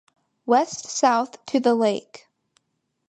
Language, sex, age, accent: English, female, under 19, United States English